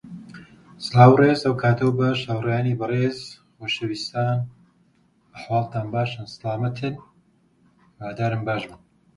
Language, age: Central Kurdish, 30-39